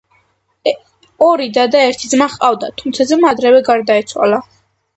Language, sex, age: Georgian, female, under 19